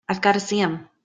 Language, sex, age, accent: English, female, 30-39, United States English